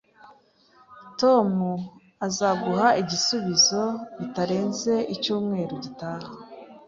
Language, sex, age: Kinyarwanda, female, 19-29